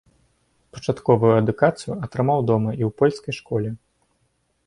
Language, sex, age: Belarusian, male, under 19